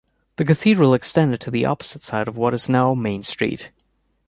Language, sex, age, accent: English, male, 30-39, United States English